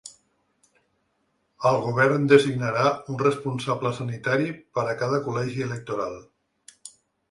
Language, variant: Catalan, Central